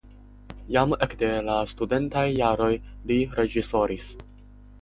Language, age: Esperanto, under 19